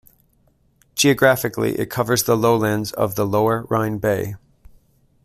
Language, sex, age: English, male, 40-49